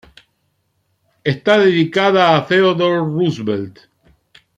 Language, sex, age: Spanish, male, 50-59